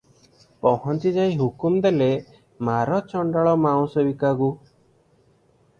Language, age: Odia, 19-29